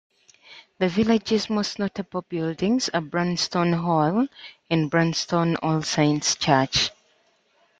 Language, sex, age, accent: English, female, 19-29, England English